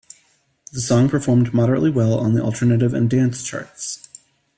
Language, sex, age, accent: English, male, 30-39, United States English